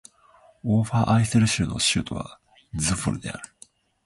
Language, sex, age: Japanese, male, 19-29